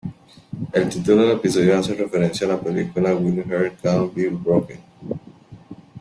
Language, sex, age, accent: Spanish, male, 30-39, América central